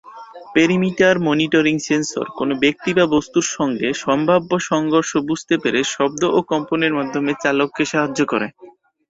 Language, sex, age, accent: Bengali, male, 19-29, Native